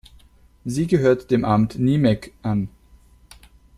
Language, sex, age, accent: German, male, 19-29, Deutschland Deutsch